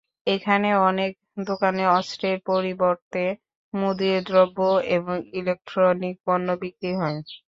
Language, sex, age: Bengali, female, 19-29